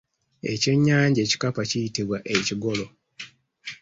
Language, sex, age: Ganda, male, 90+